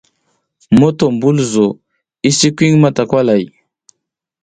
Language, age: South Giziga, 30-39